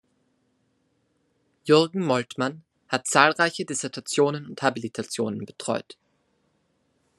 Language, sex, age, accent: German, male, under 19, Österreichisches Deutsch